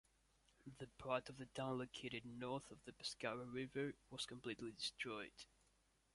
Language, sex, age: English, male, under 19